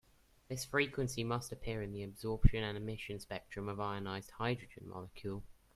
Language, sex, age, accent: English, male, under 19, England English